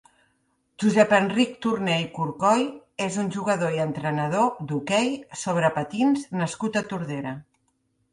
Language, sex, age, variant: Catalan, female, 50-59, Central